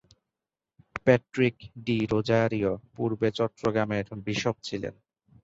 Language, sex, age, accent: Bengali, male, 19-29, Native; শুদ্ধ